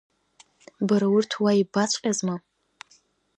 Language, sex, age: Abkhazian, female, under 19